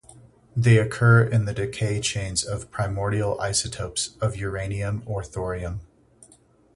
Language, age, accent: English, 30-39, United States English